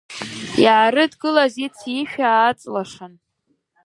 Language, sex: Abkhazian, female